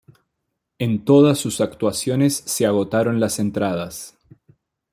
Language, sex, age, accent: Spanish, male, 30-39, Rioplatense: Argentina, Uruguay, este de Bolivia, Paraguay